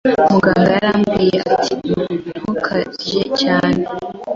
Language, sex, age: Kinyarwanda, female, 19-29